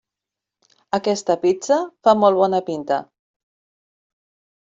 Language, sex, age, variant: Catalan, female, 40-49, Central